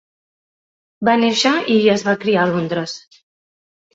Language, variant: Catalan, Central